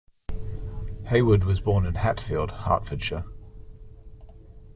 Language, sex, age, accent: English, male, 40-49, Australian English